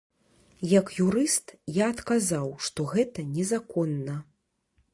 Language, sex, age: Belarusian, female, 40-49